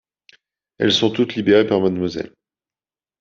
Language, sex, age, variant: French, male, 30-39, Français de métropole